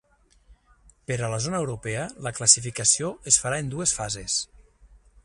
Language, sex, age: Catalan, male, 40-49